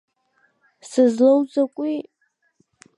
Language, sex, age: Abkhazian, female, under 19